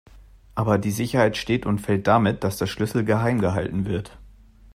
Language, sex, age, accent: German, male, 19-29, Deutschland Deutsch